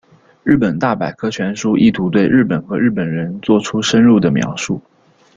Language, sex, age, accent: Chinese, male, 19-29, 出生地：江西省